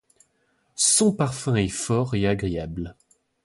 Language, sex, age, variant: French, male, 19-29, Français de métropole